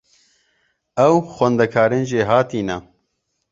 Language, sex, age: Kurdish, male, 19-29